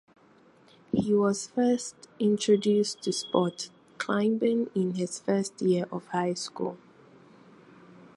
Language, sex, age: English, female, 19-29